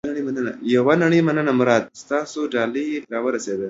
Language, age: Pashto, under 19